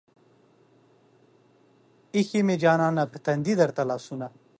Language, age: Pashto, 30-39